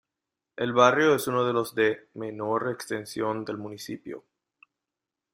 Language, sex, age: Spanish, male, 19-29